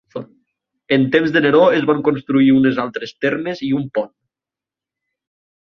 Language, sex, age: Catalan, male, 19-29